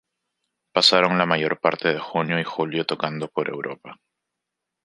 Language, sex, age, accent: Spanish, male, 19-29, Andino-Pacífico: Colombia, Perú, Ecuador, oeste de Bolivia y Venezuela andina